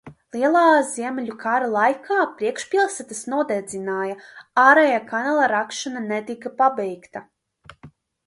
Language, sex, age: Latvian, female, 19-29